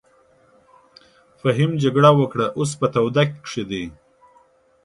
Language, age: Pashto, 30-39